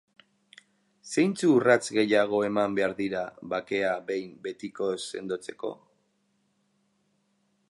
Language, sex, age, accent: Basque, male, 30-39, Mendebalekoa (Araba, Bizkaia, Gipuzkoako mendebaleko herri batzuk)